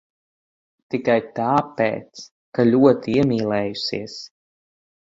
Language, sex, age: Latvian, female, 30-39